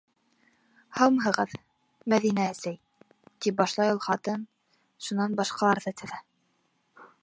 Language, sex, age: Bashkir, female, 19-29